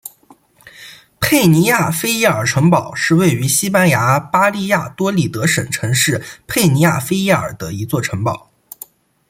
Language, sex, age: Chinese, male, 19-29